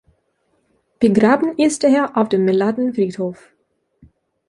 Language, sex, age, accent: German, female, 19-29, Schweizerdeutsch